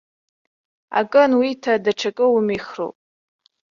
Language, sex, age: Abkhazian, male, under 19